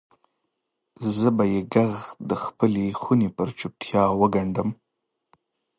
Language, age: Pashto, 19-29